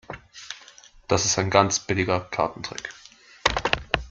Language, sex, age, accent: German, male, 19-29, Deutschland Deutsch